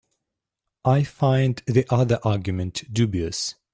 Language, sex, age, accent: English, male, 30-39, New Zealand English